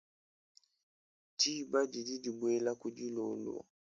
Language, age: Luba-Lulua, 19-29